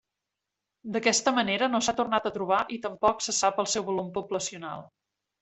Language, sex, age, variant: Catalan, female, 40-49, Central